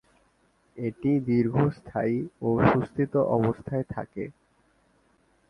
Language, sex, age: Bengali, male, 19-29